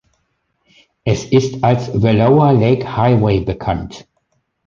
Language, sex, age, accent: German, male, 50-59, Deutschland Deutsch